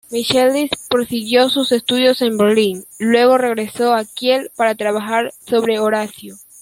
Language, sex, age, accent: Spanish, female, under 19, Andino-Pacífico: Colombia, Perú, Ecuador, oeste de Bolivia y Venezuela andina